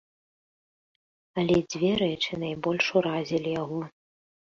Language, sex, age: Belarusian, female, 40-49